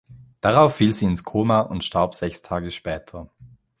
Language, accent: German, Schweizerdeutsch